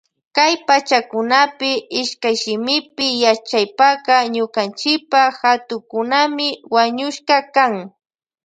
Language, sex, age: Loja Highland Quichua, female, 19-29